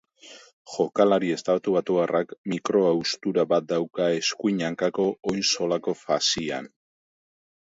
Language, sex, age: Basque, male, 50-59